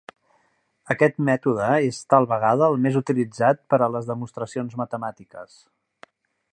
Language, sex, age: Catalan, male, 40-49